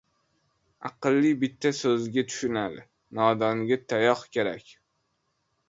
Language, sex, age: Uzbek, male, under 19